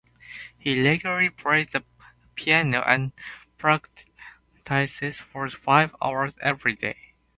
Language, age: English, 19-29